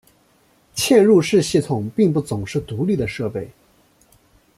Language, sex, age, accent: Chinese, male, 19-29, 出生地：江苏省